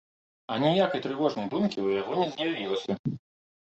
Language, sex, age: Belarusian, male, 30-39